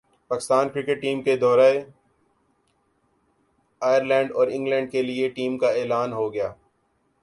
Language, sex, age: Urdu, male, 19-29